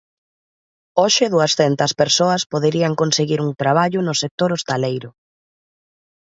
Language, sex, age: Galician, female, 30-39